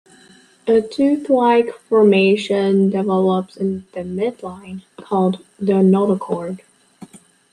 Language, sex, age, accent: English, female, under 19, United States English